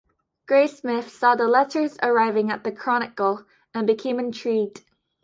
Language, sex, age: English, female, under 19